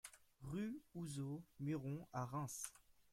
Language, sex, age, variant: French, male, under 19, Français de métropole